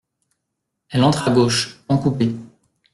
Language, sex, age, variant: French, male, 30-39, Français de métropole